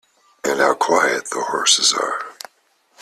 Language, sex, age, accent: English, male, 50-59, England English